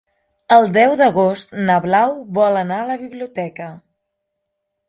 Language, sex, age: Catalan, female, 30-39